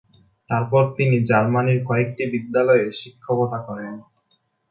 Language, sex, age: Bengali, male, 19-29